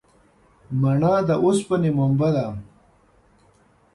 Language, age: Pashto, 50-59